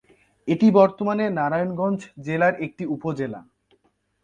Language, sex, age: Bengali, male, under 19